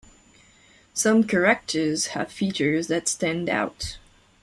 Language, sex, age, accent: English, female, 19-29, United States English